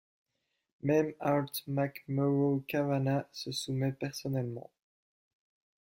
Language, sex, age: French, male, 19-29